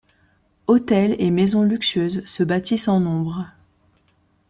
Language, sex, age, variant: French, female, 30-39, Français de métropole